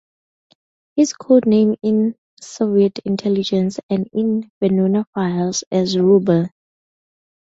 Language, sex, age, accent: English, female, 19-29, Southern African (South Africa, Zimbabwe, Namibia)